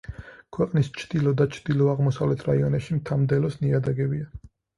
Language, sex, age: Georgian, male, 30-39